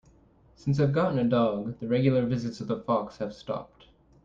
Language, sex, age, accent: English, male, 19-29, United States English